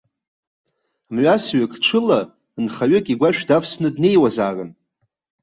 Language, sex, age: Abkhazian, male, 40-49